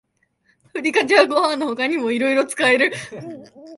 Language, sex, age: Japanese, female, 19-29